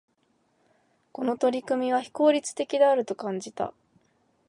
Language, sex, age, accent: Japanese, female, 19-29, 標準語